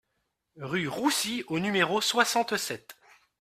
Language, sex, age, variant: French, male, 40-49, Français de métropole